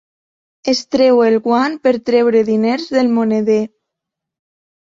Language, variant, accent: Catalan, Septentrional, septentrional